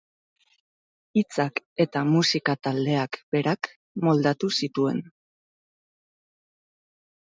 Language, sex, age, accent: Basque, female, 30-39, Mendebalekoa (Araba, Bizkaia, Gipuzkoako mendebaleko herri batzuk)